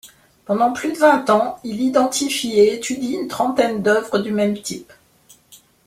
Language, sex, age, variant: French, female, 50-59, Français de métropole